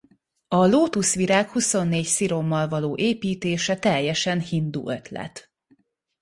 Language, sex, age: Hungarian, female, 30-39